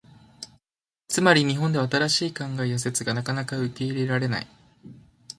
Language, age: Japanese, 19-29